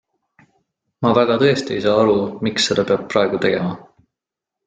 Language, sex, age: Estonian, male, 19-29